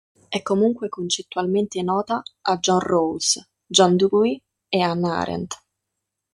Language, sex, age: Italian, female, 19-29